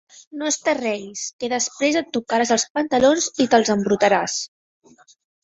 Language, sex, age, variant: Catalan, female, 19-29, Central